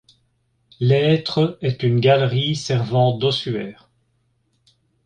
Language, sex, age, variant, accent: French, male, 50-59, Français d'Europe, Français de Belgique